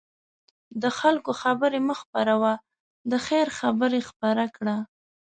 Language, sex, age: Pashto, female, 19-29